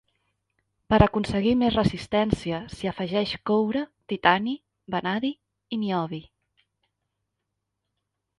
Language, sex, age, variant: Catalan, female, 30-39, Central